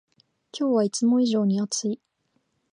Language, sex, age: Japanese, female, 19-29